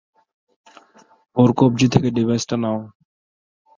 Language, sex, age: Bengali, male, 19-29